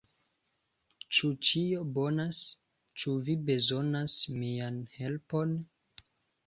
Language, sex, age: Esperanto, male, 19-29